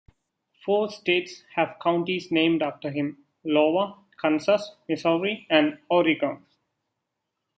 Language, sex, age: English, male, 30-39